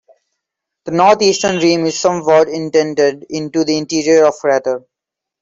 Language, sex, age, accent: English, male, 19-29, India and South Asia (India, Pakistan, Sri Lanka)